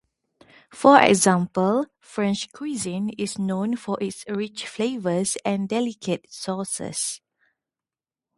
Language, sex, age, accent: English, female, 30-39, Malaysian English